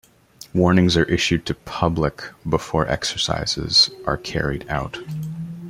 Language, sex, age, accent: English, male, 30-39, Canadian English